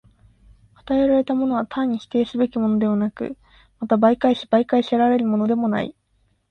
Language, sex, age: Japanese, female, under 19